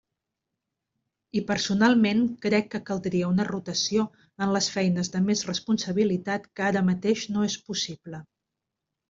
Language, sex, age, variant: Catalan, female, 50-59, Central